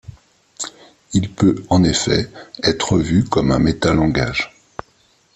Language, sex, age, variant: French, male, 50-59, Français de métropole